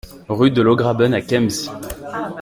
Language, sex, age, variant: French, male, 19-29, Français de métropole